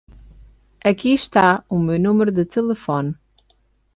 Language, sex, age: Portuguese, female, 30-39